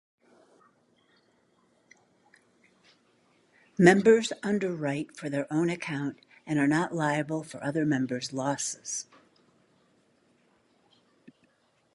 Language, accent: English, United States English